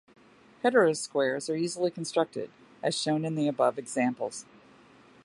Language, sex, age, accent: English, female, 60-69, United States English